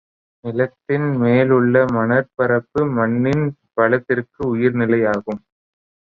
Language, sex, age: Tamil, male, 19-29